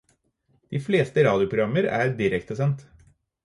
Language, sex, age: Norwegian Bokmål, male, 30-39